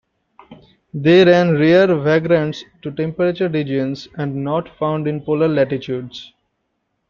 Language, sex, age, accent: English, male, 19-29, India and South Asia (India, Pakistan, Sri Lanka)